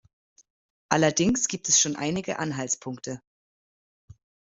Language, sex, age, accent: German, female, 30-39, Deutschland Deutsch